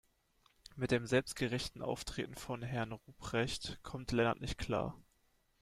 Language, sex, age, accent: German, male, 19-29, Deutschland Deutsch